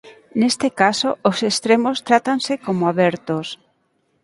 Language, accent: Galician, Normativo (estándar)